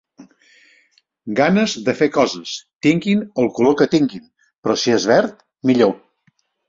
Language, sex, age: Catalan, male, 70-79